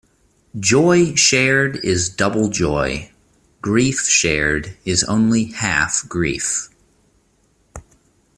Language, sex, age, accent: English, male, 19-29, United States English